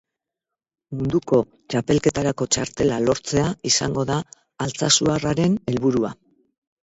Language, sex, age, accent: Basque, female, 60-69, Mendebalekoa (Araba, Bizkaia, Gipuzkoako mendebaleko herri batzuk)